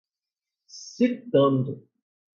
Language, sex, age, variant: Portuguese, male, 19-29, Portuguese (Brasil)